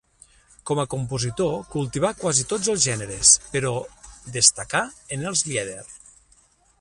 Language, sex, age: Catalan, male, 40-49